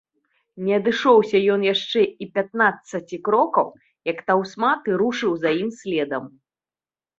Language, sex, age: Belarusian, female, 30-39